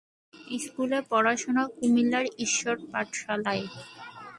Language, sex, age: Bengali, female, 19-29